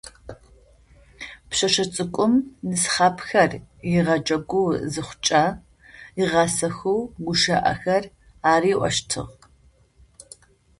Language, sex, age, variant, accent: Adyghe, female, 50-59, Адыгабзэ (Кирил, пстэумэ зэдыряе), Бжъэдыгъу (Bjeduğ)